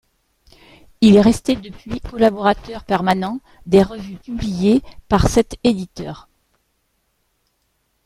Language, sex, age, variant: French, female, 40-49, Français de métropole